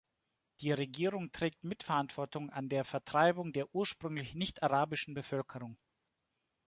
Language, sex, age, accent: German, male, 30-39, Deutschland Deutsch